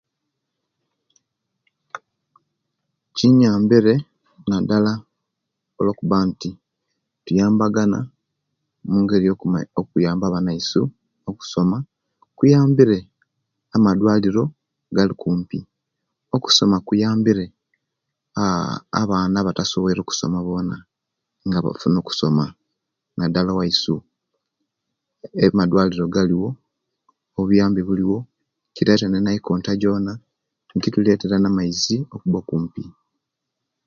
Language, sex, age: Kenyi, male, 40-49